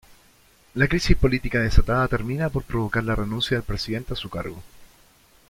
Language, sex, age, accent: Spanish, male, 19-29, Chileno: Chile, Cuyo